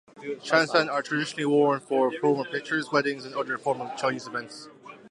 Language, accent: English, Irish English